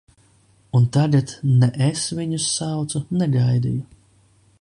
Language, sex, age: Latvian, male, 30-39